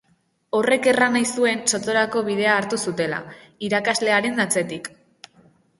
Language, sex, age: Basque, female, under 19